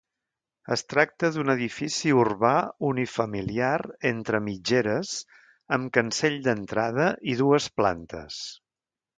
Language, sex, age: Catalan, male, 60-69